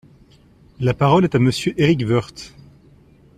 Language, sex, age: French, male, 30-39